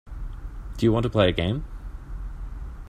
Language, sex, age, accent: English, male, 30-39, Australian English